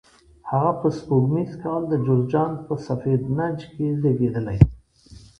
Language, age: Pashto, 40-49